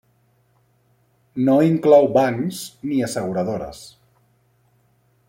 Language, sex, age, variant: Catalan, male, 40-49, Central